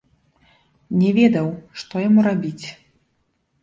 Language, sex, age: Belarusian, female, 30-39